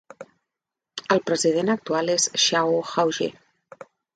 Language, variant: Catalan, Central